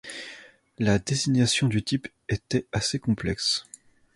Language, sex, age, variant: French, male, 19-29, Français de métropole